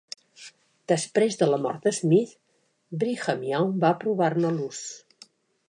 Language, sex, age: Catalan, female, 60-69